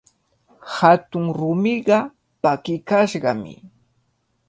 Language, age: Cajatambo North Lima Quechua, 19-29